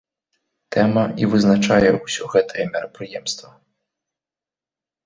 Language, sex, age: Belarusian, male, 30-39